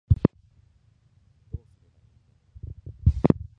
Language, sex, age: Japanese, male, 19-29